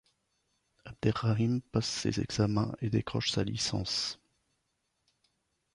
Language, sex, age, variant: French, male, 50-59, Français de métropole